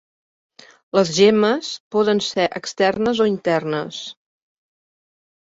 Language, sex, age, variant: Catalan, female, 50-59, Central